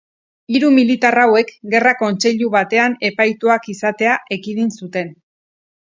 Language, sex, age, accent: Basque, female, 40-49, Erdialdekoa edo Nafarra (Gipuzkoa, Nafarroa)